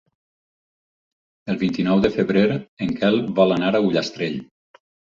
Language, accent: Catalan, valencià